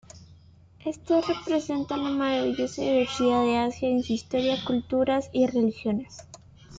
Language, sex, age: Spanish, female, under 19